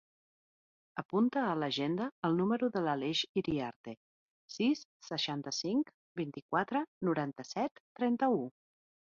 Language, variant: Catalan, Central